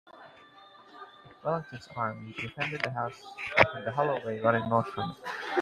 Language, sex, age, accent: English, male, 19-29, Filipino